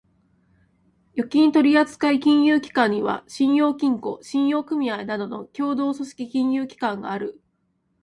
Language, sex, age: Japanese, female, 19-29